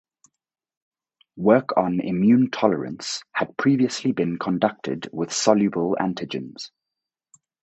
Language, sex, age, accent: English, male, 30-39, United States English